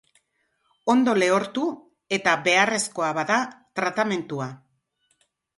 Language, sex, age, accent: Basque, female, 60-69, Mendebalekoa (Araba, Bizkaia, Gipuzkoako mendebaleko herri batzuk)